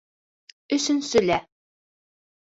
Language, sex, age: Bashkir, female, 30-39